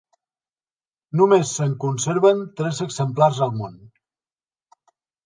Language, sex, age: Catalan, male, 50-59